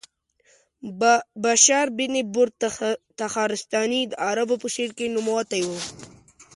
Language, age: Pashto, 19-29